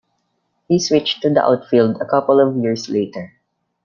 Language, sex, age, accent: English, male, under 19, Filipino